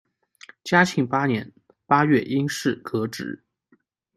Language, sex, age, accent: Chinese, male, 19-29, 出生地：江苏省